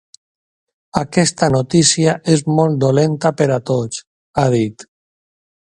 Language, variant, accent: Catalan, Valencià central, valencià